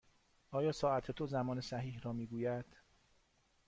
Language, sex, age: Persian, male, 40-49